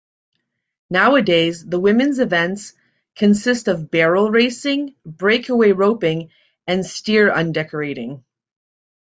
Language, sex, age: English, female, 30-39